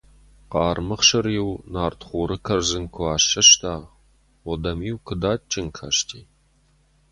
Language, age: Ossetic, 30-39